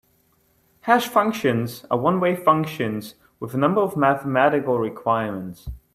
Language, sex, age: English, male, 19-29